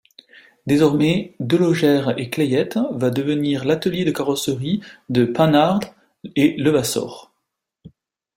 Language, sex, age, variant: French, male, 30-39, Français de métropole